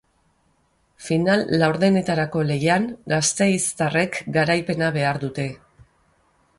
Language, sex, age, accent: Basque, female, 50-59, Mendebalekoa (Araba, Bizkaia, Gipuzkoako mendebaleko herri batzuk)